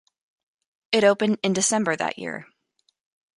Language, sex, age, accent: English, female, 30-39, United States English